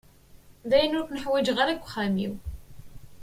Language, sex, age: Kabyle, female, 19-29